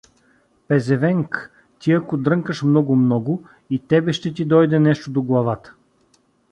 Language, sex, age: Bulgarian, male, 40-49